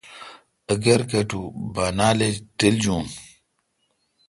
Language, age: Kalkoti, 50-59